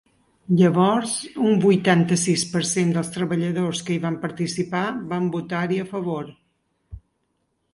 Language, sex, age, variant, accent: Catalan, female, 50-59, Balear, menorquí